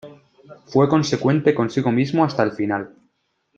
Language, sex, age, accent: Spanish, male, 19-29, España: Centro-Sur peninsular (Madrid, Toledo, Castilla-La Mancha)